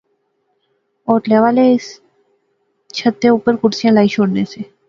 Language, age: Pahari-Potwari, 19-29